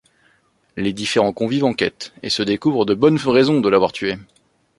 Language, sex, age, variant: French, male, 30-39, Français de métropole